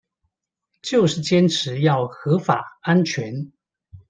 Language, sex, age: Chinese, male, 40-49